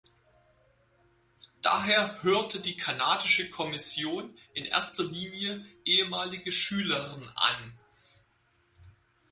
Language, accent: German, Deutschland Deutsch